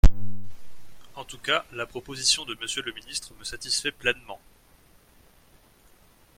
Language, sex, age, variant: French, male, 19-29, Français de métropole